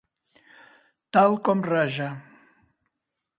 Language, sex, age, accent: Catalan, male, 60-69, Barceloní